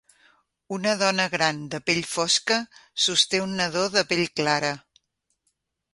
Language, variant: Catalan, Central